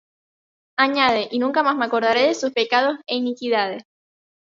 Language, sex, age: Spanish, female, 19-29